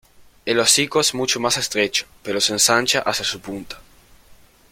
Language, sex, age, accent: Spanish, male, under 19, Rioplatense: Argentina, Uruguay, este de Bolivia, Paraguay